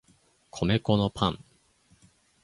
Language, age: Japanese, under 19